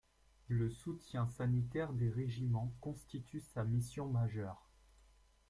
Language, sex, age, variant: French, male, 19-29, Français de métropole